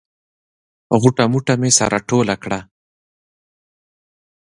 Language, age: Pashto, 30-39